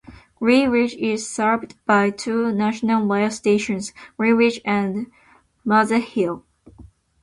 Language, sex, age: English, female, 19-29